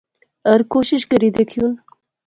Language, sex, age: Pahari-Potwari, female, 19-29